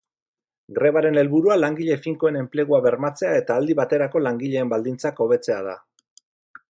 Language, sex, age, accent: Basque, male, 40-49, Mendebalekoa (Araba, Bizkaia, Gipuzkoako mendebaleko herri batzuk)